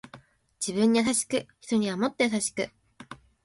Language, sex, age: Japanese, female, 19-29